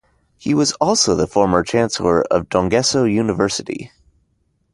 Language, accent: English, United States English